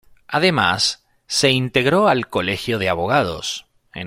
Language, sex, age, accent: Spanish, male, 30-39, España: Norte peninsular (Asturias, Castilla y León, Cantabria, País Vasco, Navarra, Aragón, La Rioja, Guadalajara, Cuenca)